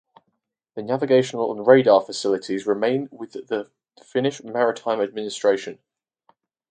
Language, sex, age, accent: English, male, under 19, England English